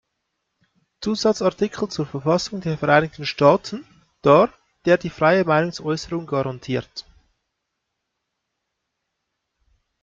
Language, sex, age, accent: German, male, 30-39, Schweizerdeutsch